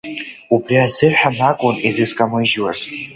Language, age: Abkhazian, under 19